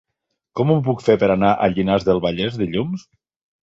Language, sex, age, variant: Catalan, male, 40-49, Septentrional